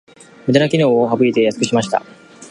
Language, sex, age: Japanese, male, 19-29